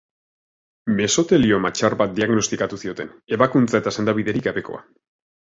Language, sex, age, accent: Basque, male, 19-29, Erdialdekoa edo Nafarra (Gipuzkoa, Nafarroa)